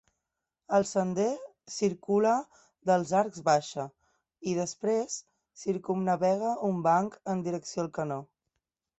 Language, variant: Catalan, Central